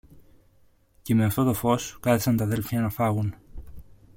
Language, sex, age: Greek, male, 30-39